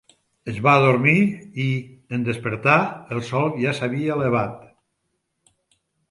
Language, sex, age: Catalan, male, 60-69